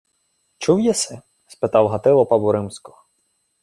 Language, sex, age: Ukrainian, male, 19-29